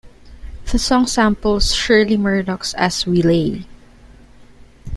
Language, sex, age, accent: English, female, 19-29, Filipino